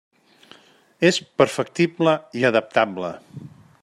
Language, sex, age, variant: Catalan, male, 40-49, Central